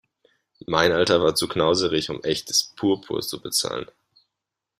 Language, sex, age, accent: German, male, 19-29, Deutschland Deutsch